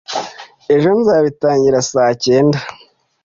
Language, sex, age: Kinyarwanda, male, 50-59